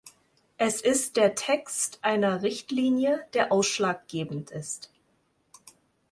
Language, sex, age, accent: German, female, 19-29, Deutschland Deutsch